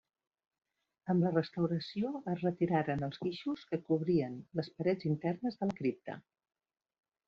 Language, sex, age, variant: Catalan, female, 60-69, Central